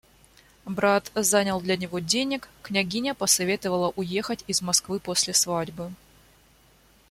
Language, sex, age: Russian, female, 19-29